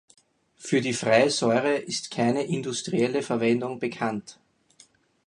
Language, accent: German, Österreichisches Deutsch